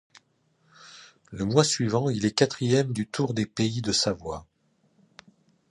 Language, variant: French, Français de métropole